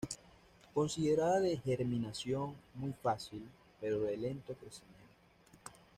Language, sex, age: Spanish, male, 19-29